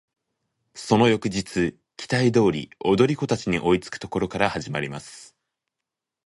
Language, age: Japanese, 19-29